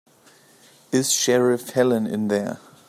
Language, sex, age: English, male, 30-39